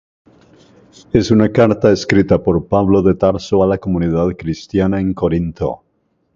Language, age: Spanish, 50-59